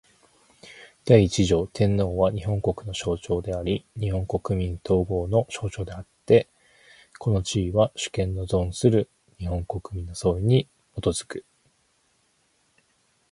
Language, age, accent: Japanese, 30-39, 標準語